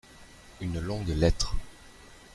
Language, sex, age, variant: French, male, 30-39, Français de métropole